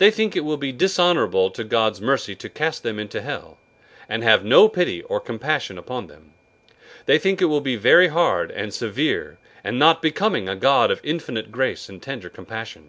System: none